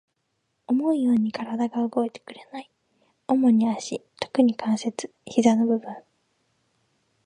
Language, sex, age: Japanese, female, 19-29